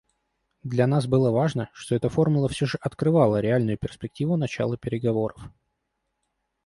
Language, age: Russian, 19-29